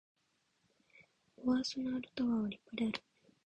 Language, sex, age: Japanese, female, under 19